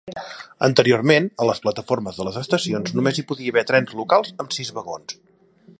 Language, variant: Catalan, Nord-Occidental